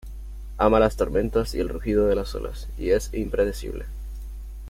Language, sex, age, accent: Spanish, male, under 19, Chileno: Chile, Cuyo